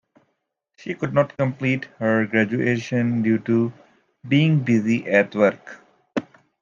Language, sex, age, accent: English, male, 19-29, United States English